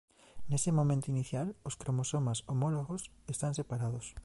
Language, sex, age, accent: Galician, male, 19-29, Central (gheada)